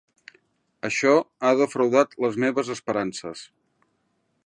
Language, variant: Catalan, Central